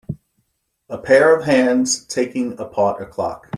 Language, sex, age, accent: English, male, 50-59, United States English